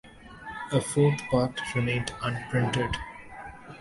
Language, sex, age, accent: English, male, 19-29, India and South Asia (India, Pakistan, Sri Lanka)